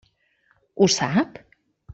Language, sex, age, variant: Catalan, female, 40-49, Central